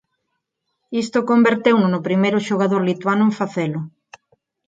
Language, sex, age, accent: Galician, female, 40-49, Neofalante